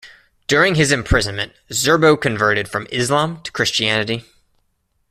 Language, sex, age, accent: English, male, 19-29, United States English